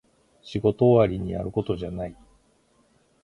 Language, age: Japanese, 50-59